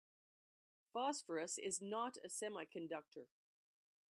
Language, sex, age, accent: English, female, 60-69, United States English